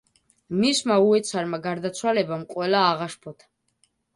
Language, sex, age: Georgian, male, under 19